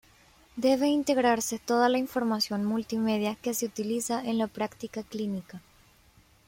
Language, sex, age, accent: Spanish, female, 19-29, América central